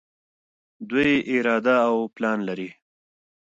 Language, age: Pashto, 30-39